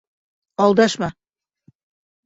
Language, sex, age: Bashkir, female, 60-69